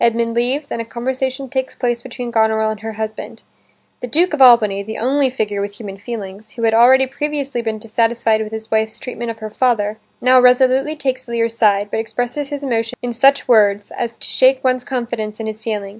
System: none